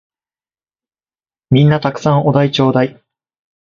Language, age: Japanese, 19-29